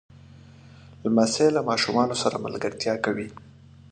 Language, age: Pashto, 30-39